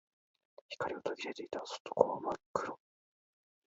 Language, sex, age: Japanese, male, 19-29